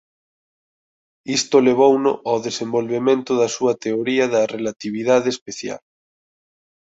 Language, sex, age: Galician, male, 30-39